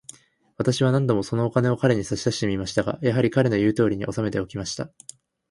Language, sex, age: Japanese, male, 19-29